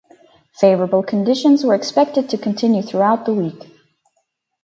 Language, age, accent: English, 19-29, Canadian English